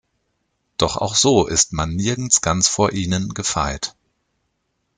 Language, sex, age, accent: German, male, 40-49, Deutschland Deutsch